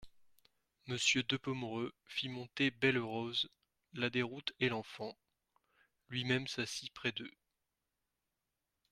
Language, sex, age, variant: French, male, 19-29, Français de métropole